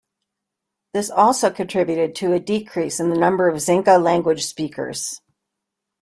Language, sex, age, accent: English, female, 70-79, United States English